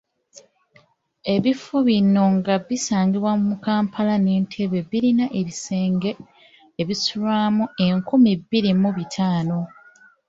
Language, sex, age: Ganda, female, 19-29